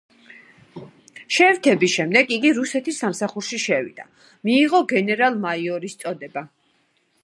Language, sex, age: Georgian, female, 40-49